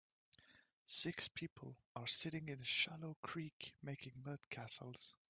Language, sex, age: English, male, 19-29